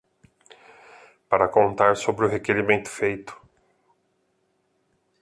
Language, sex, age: Portuguese, male, 40-49